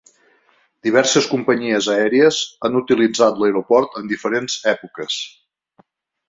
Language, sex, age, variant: Catalan, male, 50-59, Nord-Occidental